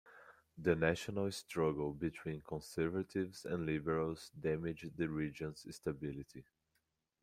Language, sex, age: English, male, 30-39